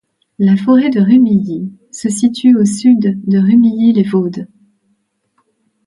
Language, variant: French, Français de métropole